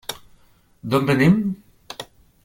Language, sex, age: Catalan, male, 40-49